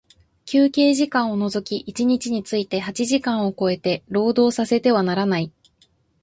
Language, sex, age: Japanese, female, 19-29